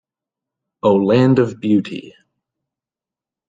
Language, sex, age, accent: English, male, 30-39, Canadian English